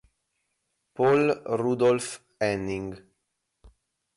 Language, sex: Italian, male